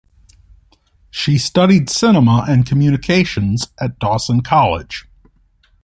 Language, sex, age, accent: English, male, 40-49, United States English